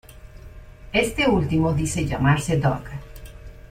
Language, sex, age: Spanish, female, 40-49